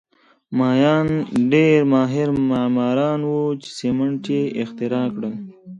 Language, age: Pashto, 19-29